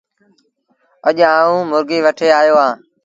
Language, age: Sindhi Bhil, under 19